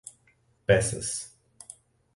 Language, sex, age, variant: Portuguese, male, 30-39, Portuguese (Brasil)